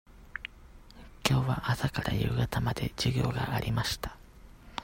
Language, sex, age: Japanese, male, 19-29